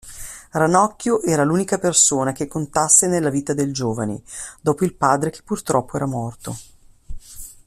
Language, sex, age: Italian, female, 50-59